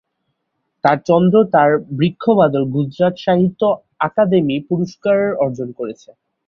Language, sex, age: Bengali, male, 19-29